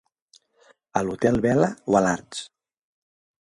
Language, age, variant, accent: Catalan, 40-49, Central, central